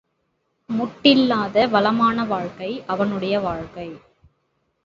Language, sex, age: Tamil, female, 19-29